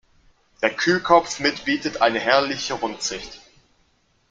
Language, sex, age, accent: German, male, 19-29, Deutschland Deutsch